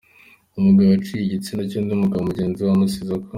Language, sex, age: Kinyarwanda, male, under 19